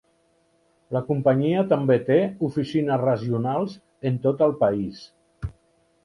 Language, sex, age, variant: Catalan, male, 50-59, Central